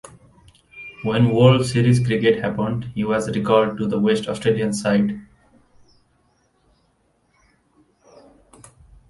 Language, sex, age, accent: English, male, 19-29, India and South Asia (India, Pakistan, Sri Lanka)